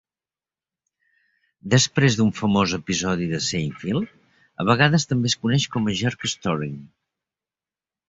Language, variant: Catalan, Central